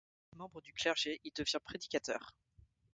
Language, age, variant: French, 30-39, Français de métropole